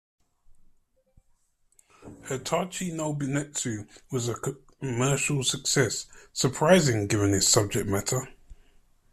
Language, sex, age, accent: English, male, 30-39, England English